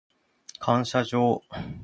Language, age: Japanese, 19-29